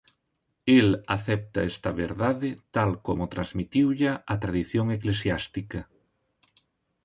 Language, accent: Galician, Normativo (estándar)